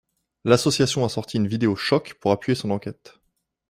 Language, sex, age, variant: French, male, 19-29, Français de métropole